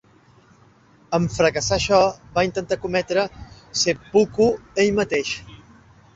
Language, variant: Catalan, Central